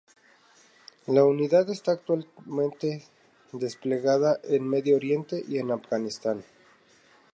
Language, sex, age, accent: Spanish, male, 30-39, México